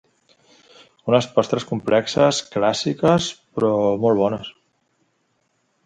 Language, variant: Catalan, Central